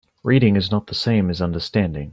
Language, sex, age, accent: English, male, under 19, New Zealand English